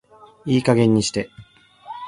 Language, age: Japanese, 19-29